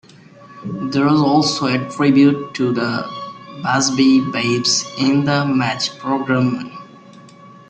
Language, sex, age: English, male, 19-29